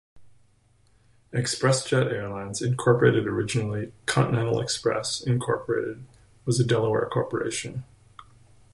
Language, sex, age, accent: English, male, 50-59, United States English